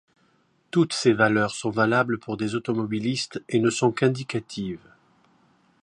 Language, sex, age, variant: French, male, 50-59, Français de métropole